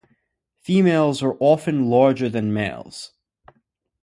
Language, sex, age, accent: English, male, 19-29, United States English